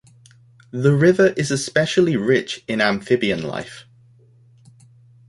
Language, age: English, 19-29